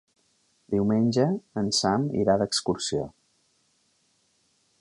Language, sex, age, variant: Catalan, male, 50-59, Central